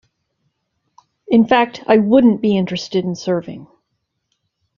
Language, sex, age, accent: English, female, 50-59, United States English